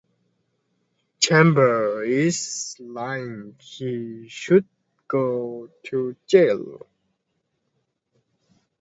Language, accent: English, United States English